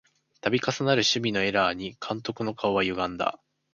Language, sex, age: Japanese, male, 19-29